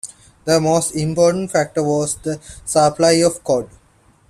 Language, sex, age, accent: English, male, 19-29, India and South Asia (India, Pakistan, Sri Lanka)